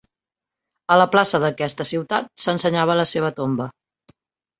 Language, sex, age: Catalan, female, 30-39